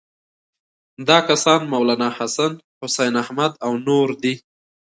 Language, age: Pashto, 19-29